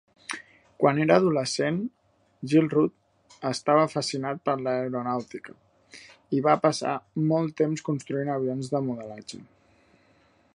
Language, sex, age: Catalan, male, 30-39